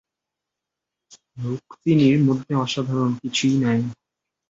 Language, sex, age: Bengali, male, 19-29